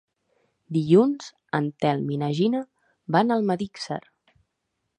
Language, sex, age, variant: Catalan, female, 19-29, Central